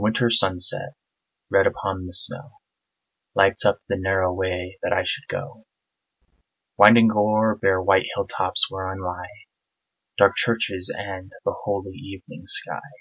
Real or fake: real